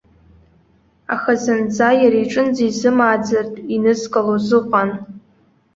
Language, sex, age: Abkhazian, female, under 19